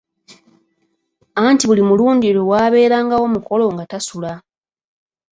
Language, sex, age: Ganda, female, 19-29